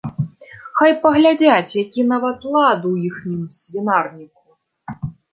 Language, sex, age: Belarusian, female, 19-29